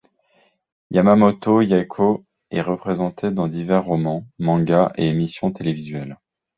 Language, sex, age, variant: French, male, 30-39, Français de métropole